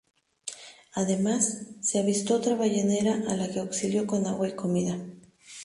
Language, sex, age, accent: Spanish, female, 30-39, México